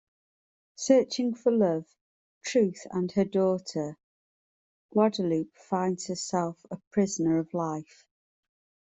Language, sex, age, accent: English, female, 40-49, Welsh English